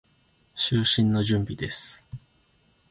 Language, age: Japanese, 19-29